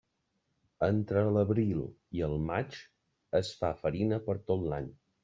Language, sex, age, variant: Catalan, male, 40-49, Balear